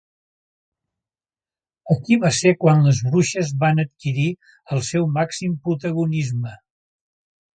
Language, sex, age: Catalan, male, 70-79